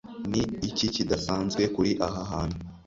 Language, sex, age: Kinyarwanda, male, under 19